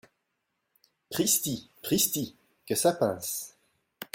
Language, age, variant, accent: French, 40-49, Français d'Europe, Français de Belgique